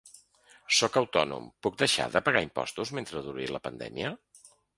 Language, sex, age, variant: Catalan, male, 50-59, Central